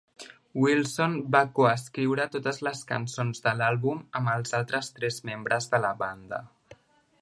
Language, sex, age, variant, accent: Catalan, male, under 19, Central, central